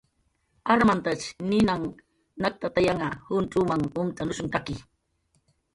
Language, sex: Jaqaru, female